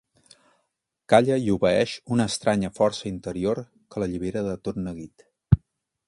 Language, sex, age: Catalan, male, 40-49